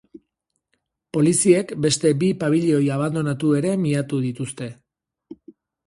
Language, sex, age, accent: Basque, male, 30-39, Mendebalekoa (Araba, Bizkaia, Gipuzkoako mendebaleko herri batzuk)